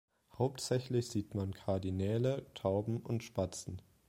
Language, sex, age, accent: German, male, 19-29, Deutschland Deutsch